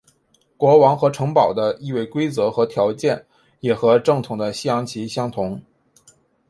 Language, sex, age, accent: Chinese, male, 19-29, 出生地：天津市